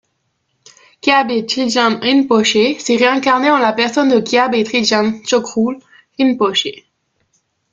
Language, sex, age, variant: French, female, 19-29, Français de métropole